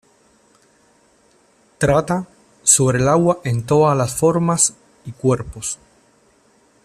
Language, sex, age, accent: Spanish, male, 30-39, Caribe: Cuba, Venezuela, Puerto Rico, República Dominicana, Panamá, Colombia caribeña, México caribeño, Costa del golfo de México